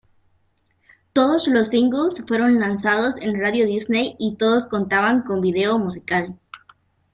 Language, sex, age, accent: Spanish, female, 19-29, América central